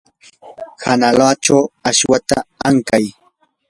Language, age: Yanahuanca Pasco Quechua, 19-29